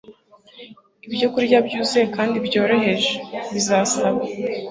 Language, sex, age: Kinyarwanda, female, 19-29